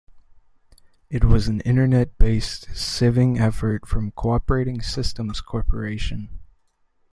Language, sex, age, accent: English, male, 19-29, United States English